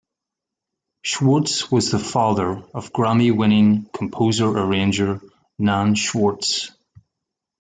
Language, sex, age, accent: English, male, 40-49, Irish English